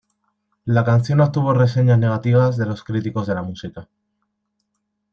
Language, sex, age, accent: Spanish, male, 19-29, España: Centro-Sur peninsular (Madrid, Toledo, Castilla-La Mancha)